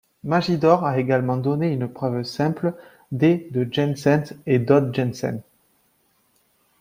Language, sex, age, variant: French, male, 30-39, Français de métropole